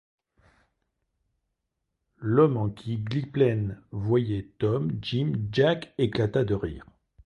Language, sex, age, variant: French, male, 50-59, Français de métropole